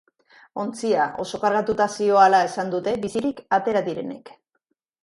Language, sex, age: Basque, female, 50-59